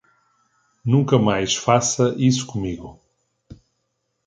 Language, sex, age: Portuguese, male, 40-49